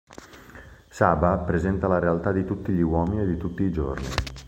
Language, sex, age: Italian, male, 30-39